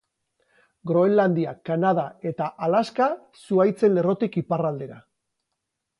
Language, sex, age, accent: Basque, male, 40-49, Mendebalekoa (Araba, Bizkaia, Gipuzkoako mendebaleko herri batzuk)